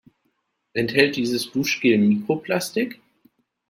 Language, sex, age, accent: German, male, 40-49, Deutschland Deutsch